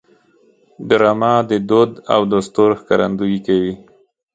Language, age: Pashto, 30-39